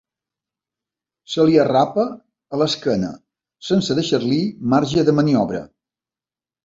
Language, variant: Catalan, Balear